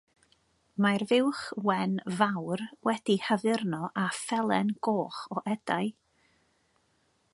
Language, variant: Welsh, Mid Wales